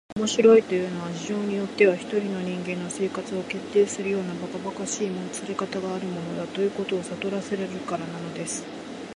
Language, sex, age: Japanese, female, 30-39